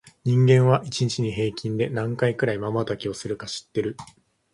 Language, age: Japanese, 19-29